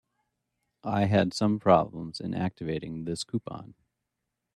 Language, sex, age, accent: English, male, 30-39, United States English